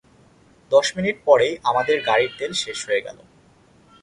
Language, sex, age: Bengali, male, under 19